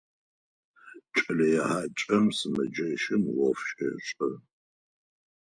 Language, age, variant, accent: Adyghe, 40-49, Адыгабзэ (Кирил, пстэумэ зэдыряе), Кıэмгуй (Çemguy)